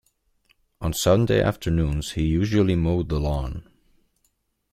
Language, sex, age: English, male, 19-29